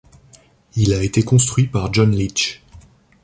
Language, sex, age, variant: French, male, 30-39, Français de métropole